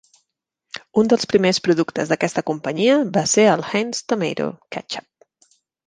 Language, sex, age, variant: Catalan, female, 30-39, Central